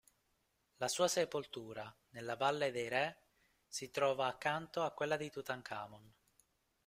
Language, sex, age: Italian, male, 19-29